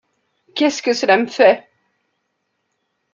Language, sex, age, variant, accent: French, female, 50-59, Français d'Europe, Français de Suisse